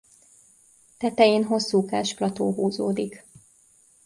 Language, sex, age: Hungarian, female, 19-29